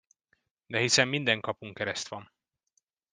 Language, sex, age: Hungarian, male, 19-29